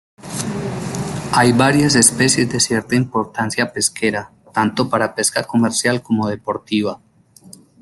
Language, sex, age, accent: Spanish, male, 40-49, Andino-Pacífico: Colombia, Perú, Ecuador, oeste de Bolivia y Venezuela andina